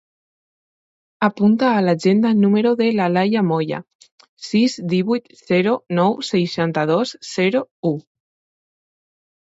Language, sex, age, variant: Catalan, female, under 19, Alacantí